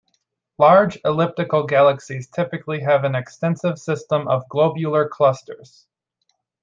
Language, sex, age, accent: English, male, 19-29, United States English